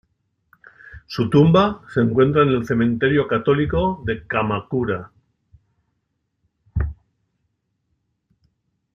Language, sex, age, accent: Spanish, male, 60-69, España: Norte peninsular (Asturias, Castilla y León, Cantabria, País Vasco, Navarra, Aragón, La Rioja, Guadalajara, Cuenca)